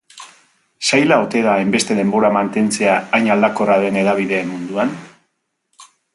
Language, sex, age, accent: Basque, male, 50-59, Mendebalekoa (Araba, Bizkaia, Gipuzkoako mendebaleko herri batzuk)